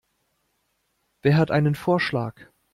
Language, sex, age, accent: German, male, 40-49, Deutschland Deutsch